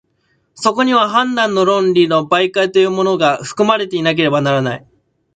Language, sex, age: Japanese, male, 19-29